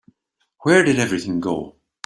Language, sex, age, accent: English, male, 60-69, Irish English